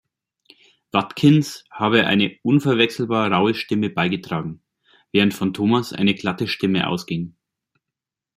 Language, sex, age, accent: German, male, 30-39, Deutschland Deutsch